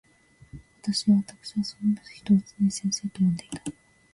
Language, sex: Japanese, female